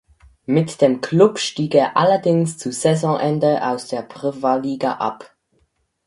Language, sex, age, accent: German, male, under 19, Schweizerdeutsch